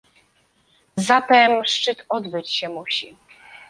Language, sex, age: Polish, female, 19-29